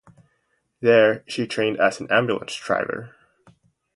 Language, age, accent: English, 19-29, United States English